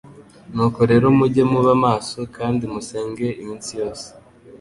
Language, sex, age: Kinyarwanda, male, 30-39